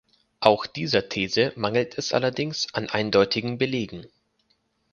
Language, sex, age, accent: German, male, 19-29, Deutschland Deutsch